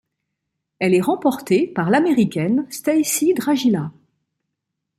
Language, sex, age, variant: French, female, 50-59, Français de métropole